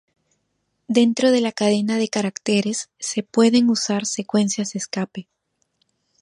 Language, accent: Spanish, Andino-Pacífico: Colombia, Perú, Ecuador, oeste de Bolivia y Venezuela andina